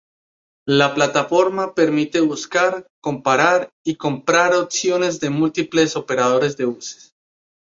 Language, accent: Spanish, Andino-Pacífico: Colombia, Perú, Ecuador, oeste de Bolivia y Venezuela andina